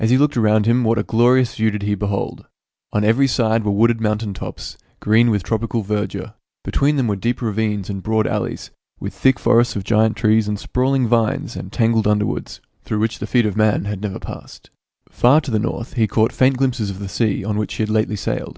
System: none